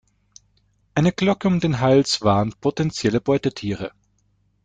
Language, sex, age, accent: German, male, 19-29, Österreichisches Deutsch